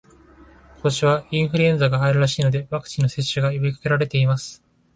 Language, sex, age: Japanese, male, 19-29